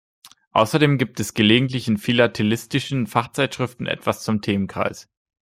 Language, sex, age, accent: German, male, 19-29, Deutschland Deutsch